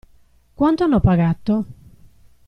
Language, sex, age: Italian, female, 50-59